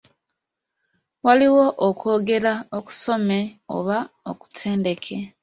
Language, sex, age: Ganda, female, 19-29